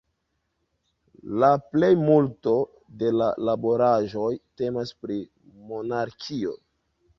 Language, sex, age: Esperanto, male, 19-29